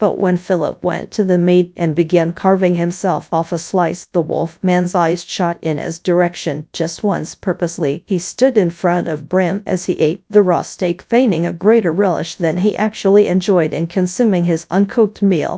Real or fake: fake